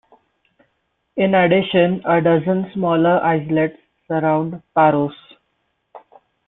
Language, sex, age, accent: English, male, 19-29, India and South Asia (India, Pakistan, Sri Lanka)